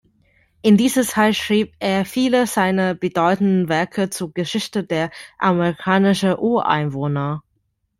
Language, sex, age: German, female, 19-29